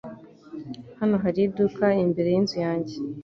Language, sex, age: Kinyarwanda, female, under 19